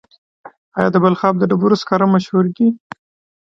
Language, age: Pashto, 19-29